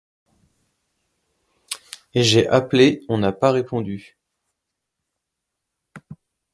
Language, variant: French, Français de métropole